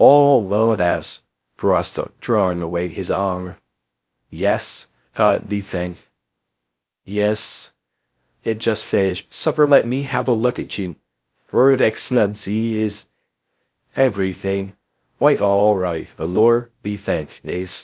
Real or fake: fake